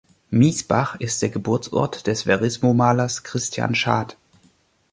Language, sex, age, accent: German, male, 19-29, Deutschland Deutsch